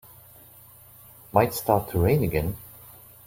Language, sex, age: English, male, 40-49